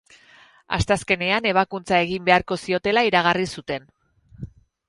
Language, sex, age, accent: Basque, female, 40-49, Erdialdekoa edo Nafarra (Gipuzkoa, Nafarroa)